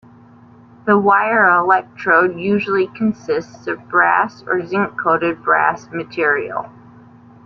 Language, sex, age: English, female, 30-39